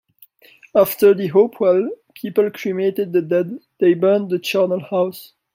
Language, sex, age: English, male, 19-29